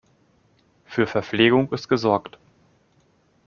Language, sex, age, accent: German, male, 30-39, Deutschland Deutsch